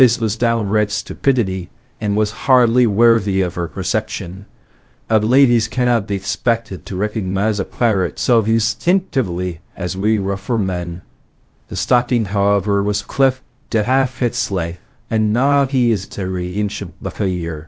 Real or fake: fake